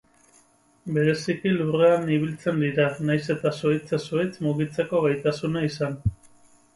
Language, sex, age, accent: Basque, male, 30-39, Mendebalekoa (Araba, Bizkaia, Gipuzkoako mendebaleko herri batzuk)